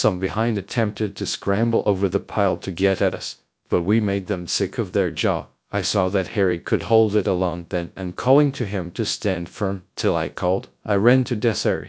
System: TTS, GradTTS